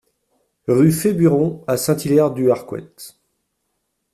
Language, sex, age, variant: French, male, 50-59, Français de métropole